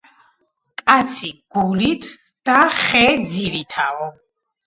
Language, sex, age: Georgian, female, 40-49